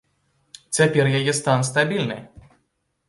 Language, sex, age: Belarusian, male, 19-29